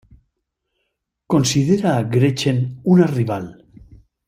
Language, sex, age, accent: Spanish, male, 60-69, España: Norte peninsular (Asturias, Castilla y León, Cantabria, País Vasco, Navarra, Aragón, La Rioja, Guadalajara, Cuenca)